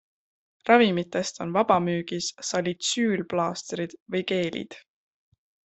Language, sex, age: Estonian, female, 19-29